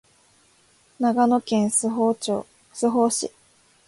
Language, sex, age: Japanese, female, 19-29